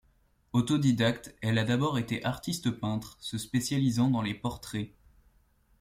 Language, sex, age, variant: French, male, 19-29, Français de métropole